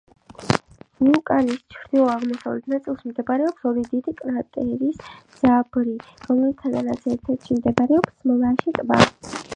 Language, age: Georgian, under 19